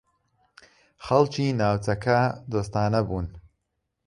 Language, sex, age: Central Kurdish, male, 19-29